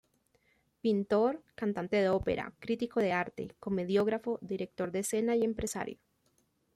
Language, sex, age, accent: Spanish, female, 19-29, Caribe: Cuba, Venezuela, Puerto Rico, República Dominicana, Panamá, Colombia caribeña, México caribeño, Costa del golfo de México